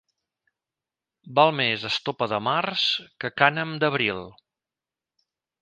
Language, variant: Catalan, Central